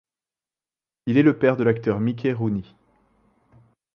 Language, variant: French, Français de métropole